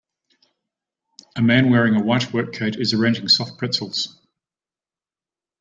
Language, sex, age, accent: English, male, 40-49, Australian English